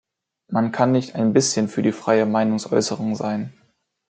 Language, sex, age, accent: German, male, under 19, Deutschland Deutsch